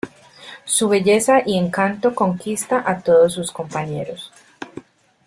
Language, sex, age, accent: Spanish, female, 30-39, Caribe: Cuba, Venezuela, Puerto Rico, República Dominicana, Panamá, Colombia caribeña, México caribeño, Costa del golfo de México